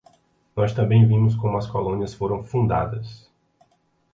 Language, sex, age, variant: Portuguese, male, 30-39, Portuguese (Brasil)